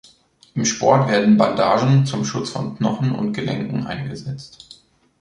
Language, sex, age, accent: German, male, 19-29, Deutschland Deutsch